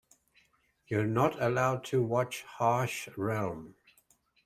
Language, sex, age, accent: English, male, 70-79, New Zealand English